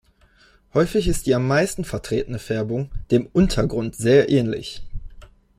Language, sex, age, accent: German, male, 19-29, Deutschland Deutsch